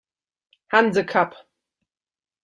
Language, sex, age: German, female, 30-39